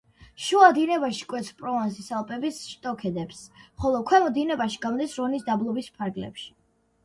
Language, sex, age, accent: Georgian, female, under 19, მშვიდი